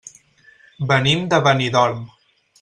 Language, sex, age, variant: Catalan, male, 19-29, Central